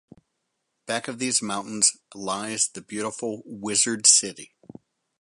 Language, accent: English, United States English